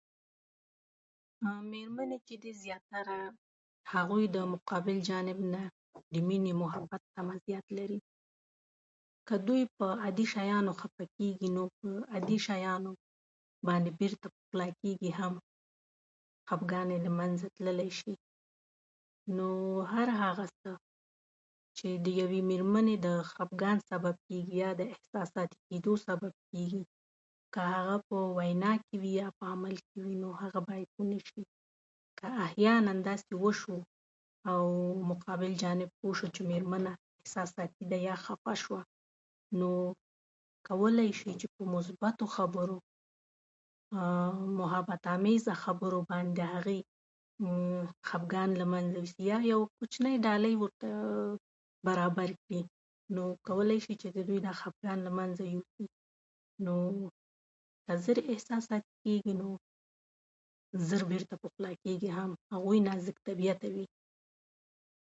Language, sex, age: Pashto, female, 30-39